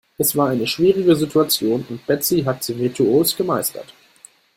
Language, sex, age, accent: German, male, under 19, Deutschland Deutsch